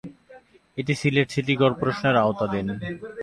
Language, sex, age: Bengali, male, 19-29